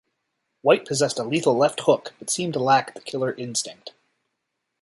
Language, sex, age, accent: English, male, 30-39, Canadian English